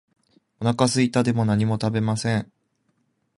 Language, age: Japanese, 19-29